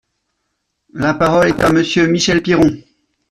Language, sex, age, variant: French, male, 40-49, Français de métropole